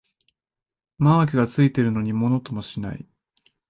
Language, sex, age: Japanese, male, 19-29